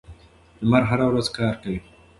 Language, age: Pashto, 19-29